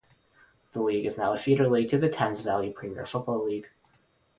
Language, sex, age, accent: English, male, under 19, United States English